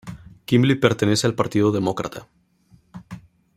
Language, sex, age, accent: Spanish, male, 19-29, México